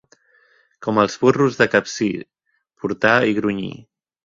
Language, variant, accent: Catalan, Central, central